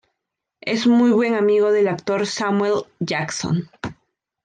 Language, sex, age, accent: Spanish, female, 19-29, Andino-Pacífico: Colombia, Perú, Ecuador, oeste de Bolivia y Venezuela andina